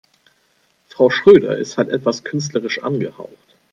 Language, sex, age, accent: German, male, 30-39, Deutschland Deutsch